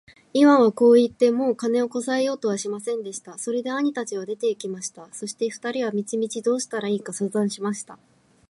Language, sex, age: Japanese, female, 19-29